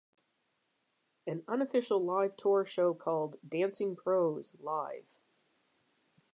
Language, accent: English, Canadian English